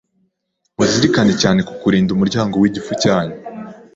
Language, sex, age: Kinyarwanda, female, 19-29